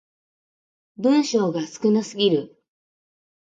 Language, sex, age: Japanese, female, 50-59